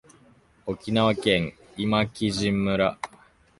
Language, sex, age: Japanese, male, 19-29